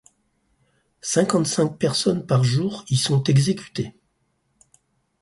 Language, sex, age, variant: French, male, 60-69, Français de métropole